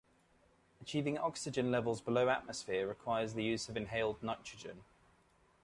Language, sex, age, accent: English, male, 30-39, England English